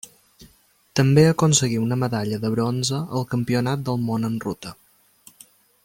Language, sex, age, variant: Catalan, male, 19-29, Balear